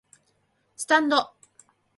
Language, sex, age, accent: Japanese, female, 40-49, 標準語